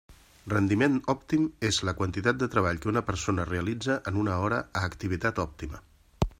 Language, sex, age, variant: Catalan, male, 40-49, Central